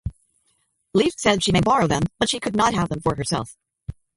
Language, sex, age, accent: English, female, 50-59, United States English